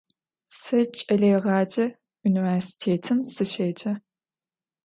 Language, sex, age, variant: Adyghe, female, 19-29, Адыгабзэ (Кирил, пстэумэ зэдыряе)